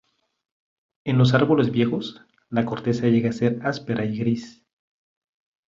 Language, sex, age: Spanish, male, 40-49